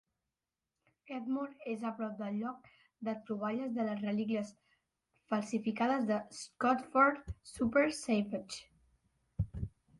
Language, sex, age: Catalan, male, under 19